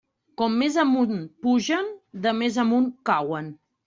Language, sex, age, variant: Catalan, female, 40-49, Central